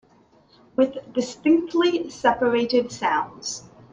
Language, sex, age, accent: English, female, 19-29, United States English